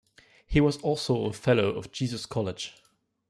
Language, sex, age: English, male, 19-29